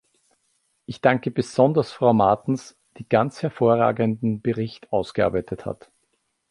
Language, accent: German, Österreichisches Deutsch